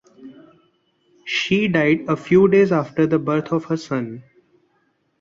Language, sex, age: English, male, 19-29